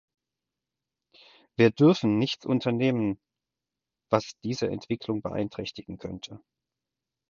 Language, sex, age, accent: German, male, 40-49, Deutschland Deutsch